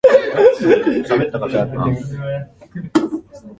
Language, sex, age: Japanese, male, 19-29